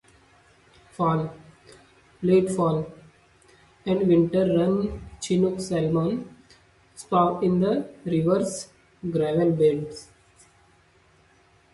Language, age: English, under 19